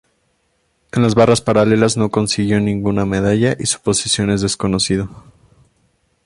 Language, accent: Spanish, México